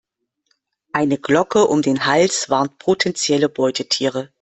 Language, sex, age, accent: German, female, 50-59, Deutschland Deutsch